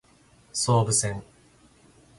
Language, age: Japanese, 30-39